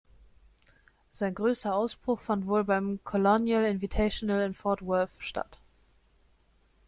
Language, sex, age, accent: German, female, 19-29, Deutschland Deutsch